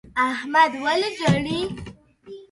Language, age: Pashto, 19-29